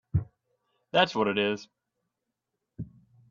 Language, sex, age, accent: English, male, 19-29, United States English